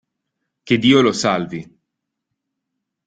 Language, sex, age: Italian, male, 19-29